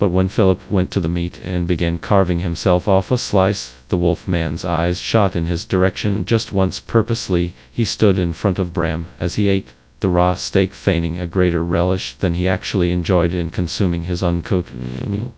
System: TTS, FastPitch